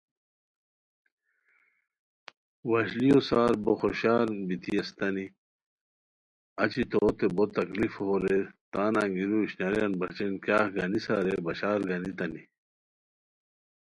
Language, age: Khowar, 40-49